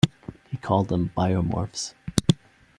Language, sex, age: English, male, 30-39